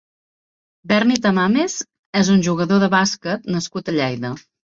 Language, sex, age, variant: Catalan, female, 30-39, Central